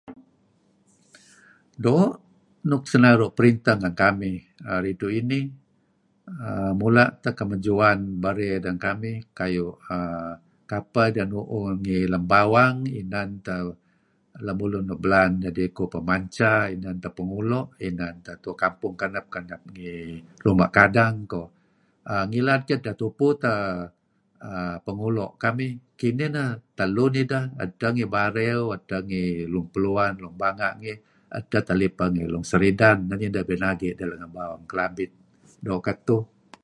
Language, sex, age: Kelabit, male, 70-79